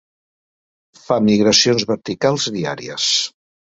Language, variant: Catalan, Central